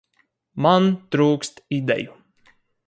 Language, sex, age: Latvian, male, 30-39